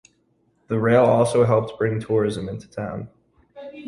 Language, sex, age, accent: English, male, 19-29, United States English